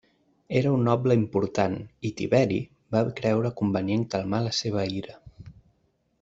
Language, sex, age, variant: Catalan, male, 19-29, Central